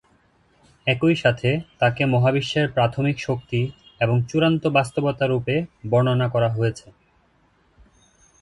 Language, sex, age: Bengali, male, 30-39